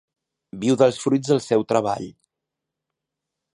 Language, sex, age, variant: Catalan, male, 30-39, Central